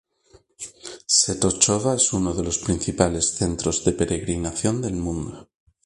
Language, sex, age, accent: Spanish, male, 30-39, España: Sur peninsular (Andalucia, Extremadura, Murcia)